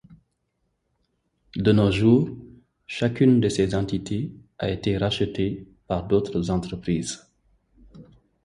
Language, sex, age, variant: French, male, 30-39, Français d'Afrique subsaharienne et des îles africaines